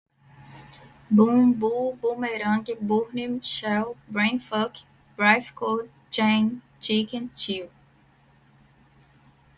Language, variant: Portuguese, Portuguese (Brasil)